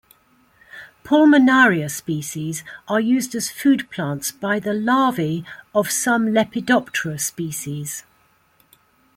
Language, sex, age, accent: English, female, 70-79, England English